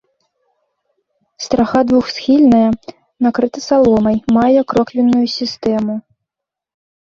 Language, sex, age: Belarusian, female, 19-29